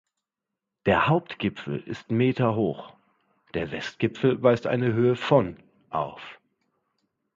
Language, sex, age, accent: German, male, 30-39, Deutschland Deutsch